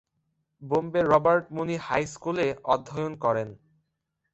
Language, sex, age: Bengali, male, 19-29